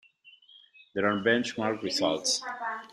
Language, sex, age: English, male, 30-39